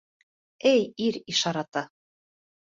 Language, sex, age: Bashkir, female, 30-39